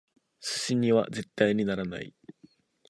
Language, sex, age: Japanese, male, 19-29